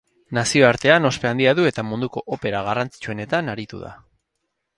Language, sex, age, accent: Basque, male, 30-39, Erdialdekoa edo Nafarra (Gipuzkoa, Nafarroa)